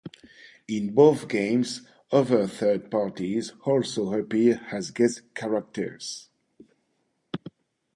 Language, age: English, 50-59